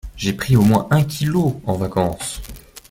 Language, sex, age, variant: French, male, 19-29, Français de métropole